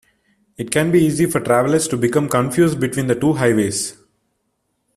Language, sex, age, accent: English, male, 19-29, India and South Asia (India, Pakistan, Sri Lanka)